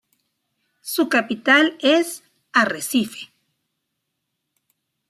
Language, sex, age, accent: Spanish, female, 40-49, México